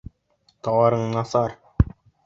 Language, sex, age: Bashkir, male, 19-29